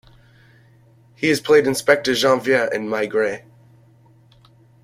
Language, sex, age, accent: English, male, 30-39, United States English